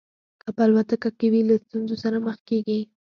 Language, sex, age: Pashto, female, under 19